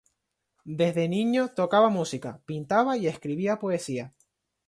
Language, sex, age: Spanish, male, 19-29